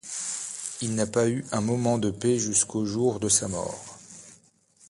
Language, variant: French, Français de métropole